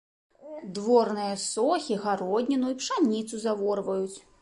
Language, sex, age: Belarusian, female, 30-39